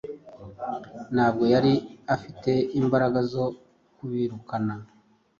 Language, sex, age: Kinyarwanda, male, 40-49